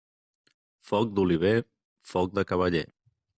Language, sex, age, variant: Catalan, male, 30-39, Central